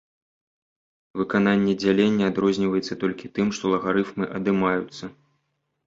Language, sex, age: Belarusian, male, 30-39